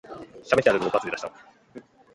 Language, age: English, 19-29